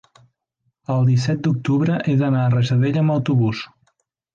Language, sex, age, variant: Catalan, male, 19-29, Central